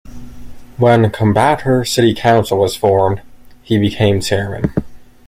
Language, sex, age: English, male, 19-29